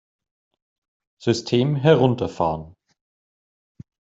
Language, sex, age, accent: German, male, 40-49, Deutschland Deutsch